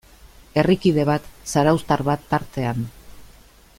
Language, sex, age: Basque, female, 50-59